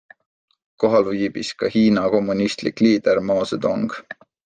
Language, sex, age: Estonian, male, 19-29